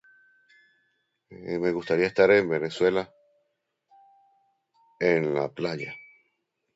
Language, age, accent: Spanish, under 19, Andino-Pacífico: Colombia, Perú, Ecuador, oeste de Bolivia y Venezuela andina